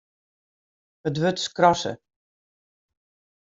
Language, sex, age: Western Frisian, female, 60-69